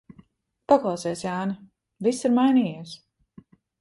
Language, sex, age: Latvian, female, 30-39